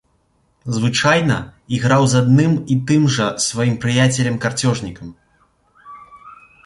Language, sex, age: Belarusian, male, 30-39